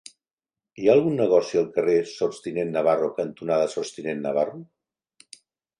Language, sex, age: Catalan, male, 60-69